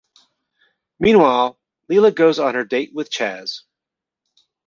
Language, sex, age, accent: English, male, 40-49, United States English